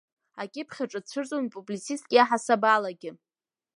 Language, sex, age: Abkhazian, female, under 19